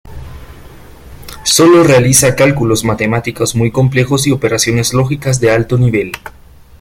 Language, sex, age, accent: Spanish, male, 19-29, América central